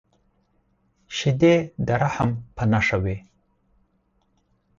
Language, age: Pashto, 30-39